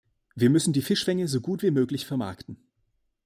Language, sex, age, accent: German, male, 19-29, Deutschland Deutsch